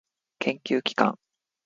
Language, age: Japanese, 30-39